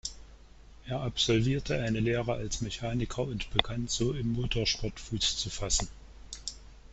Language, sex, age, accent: German, male, 50-59, Deutschland Deutsch